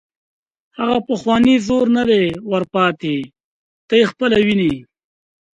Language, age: Pashto, 19-29